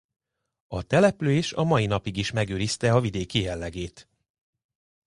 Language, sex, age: Hungarian, male, 40-49